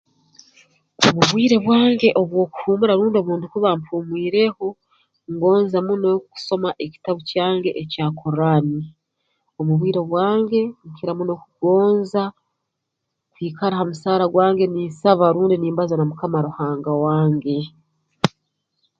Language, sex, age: Tooro, female, 40-49